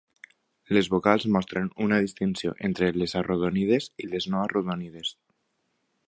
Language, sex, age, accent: Catalan, male, 19-29, valencià